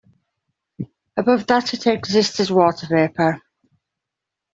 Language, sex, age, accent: English, female, 40-49, England English